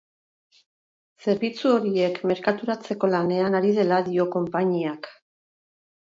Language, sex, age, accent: Basque, female, 50-59, Mendebalekoa (Araba, Bizkaia, Gipuzkoako mendebaleko herri batzuk)